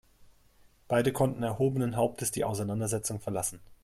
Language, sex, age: German, male, 30-39